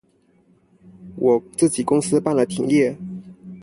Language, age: Chinese, under 19